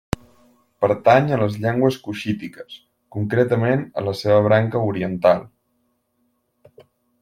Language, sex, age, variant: Catalan, male, 19-29, Central